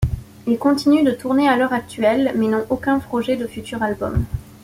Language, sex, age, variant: French, female, 19-29, Français de métropole